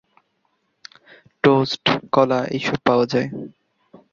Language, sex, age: Bengali, male, 19-29